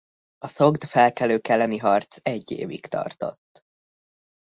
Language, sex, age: Hungarian, male, under 19